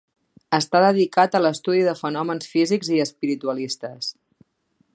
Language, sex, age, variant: Catalan, female, 30-39, Central